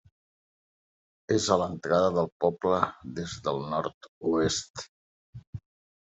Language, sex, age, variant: Catalan, male, 60-69, Central